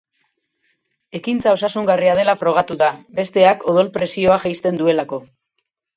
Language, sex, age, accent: Basque, female, 40-49, Erdialdekoa edo Nafarra (Gipuzkoa, Nafarroa)